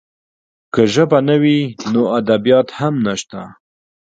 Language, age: Pashto, 19-29